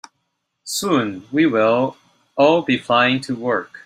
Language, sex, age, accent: English, male, 30-39, United States English